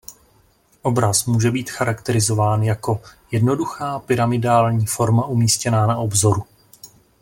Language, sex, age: Czech, male, 30-39